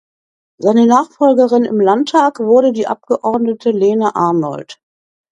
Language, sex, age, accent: German, female, 60-69, Deutschland Deutsch